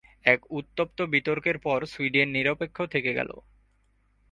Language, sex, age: Bengali, male, 19-29